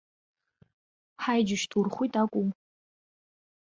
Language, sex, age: Abkhazian, female, under 19